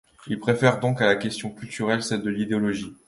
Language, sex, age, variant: French, male, 19-29, Français de métropole